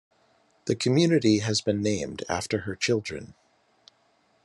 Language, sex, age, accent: English, male, 40-49, United States English